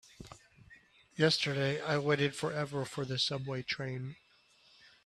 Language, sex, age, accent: English, male, 30-39, United States English